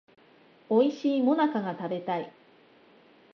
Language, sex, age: Japanese, female, 30-39